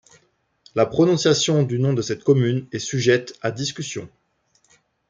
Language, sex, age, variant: French, male, 19-29, Français de métropole